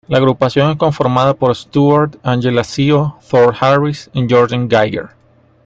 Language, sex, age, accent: Spanish, male, 30-39, Andino-Pacífico: Colombia, Perú, Ecuador, oeste de Bolivia y Venezuela andina